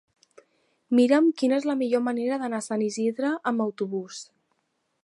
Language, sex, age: Catalan, female, under 19